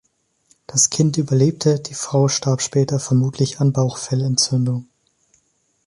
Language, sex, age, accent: German, male, 19-29, Deutschland Deutsch